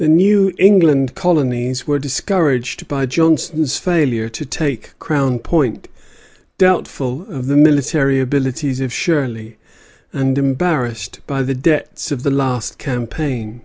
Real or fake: real